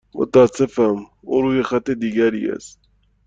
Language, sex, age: Persian, male, 19-29